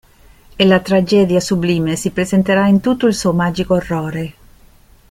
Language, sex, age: Italian, female, 50-59